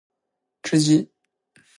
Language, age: Chinese, 19-29